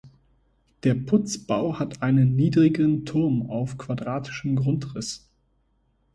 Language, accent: German, Deutschland Deutsch